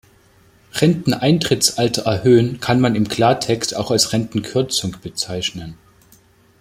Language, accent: German, Deutschland Deutsch